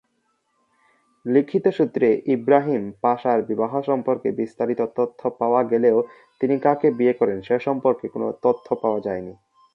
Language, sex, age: Bengali, male, under 19